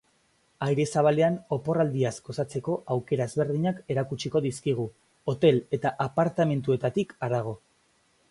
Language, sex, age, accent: Basque, male, under 19, Mendebalekoa (Araba, Bizkaia, Gipuzkoako mendebaleko herri batzuk)